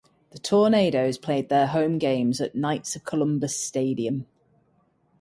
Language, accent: English, England English